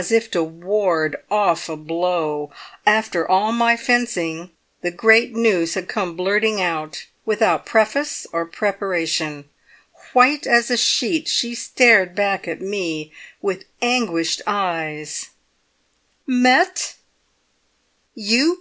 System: none